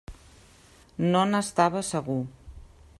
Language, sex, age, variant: Catalan, female, 50-59, Central